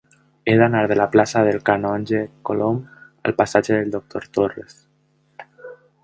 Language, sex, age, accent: Catalan, male, 19-29, valencià